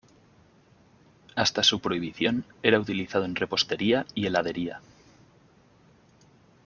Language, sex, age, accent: Spanish, male, 30-39, España: Norte peninsular (Asturias, Castilla y León, Cantabria, País Vasco, Navarra, Aragón, La Rioja, Guadalajara, Cuenca)